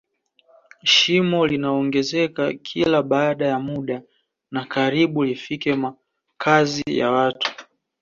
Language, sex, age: Swahili, male, 19-29